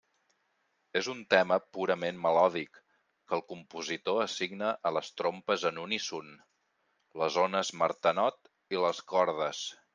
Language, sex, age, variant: Catalan, male, 40-49, Central